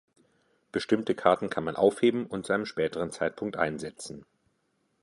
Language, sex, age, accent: German, male, 50-59, Deutschland Deutsch